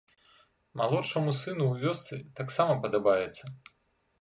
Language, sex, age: Belarusian, male, 50-59